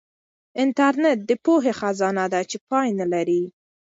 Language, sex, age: Pashto, female, 19-29